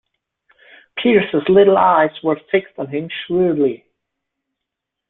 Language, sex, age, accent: English, male, 19-29, United States English